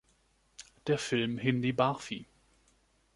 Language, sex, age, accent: German, male, 30-39, Deutschland Deutsch